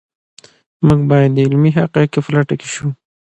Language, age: Pashto, 19-29